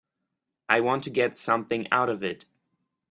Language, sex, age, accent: English, male, 19-29, United States English